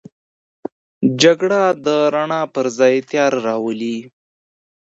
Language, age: Pashto, 19-29